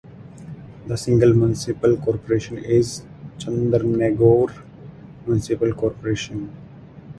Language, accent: English, India and South Asia (India, Pakistan, Sri Lanka)